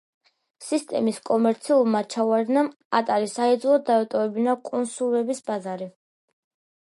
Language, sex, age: Georgian, female, under 19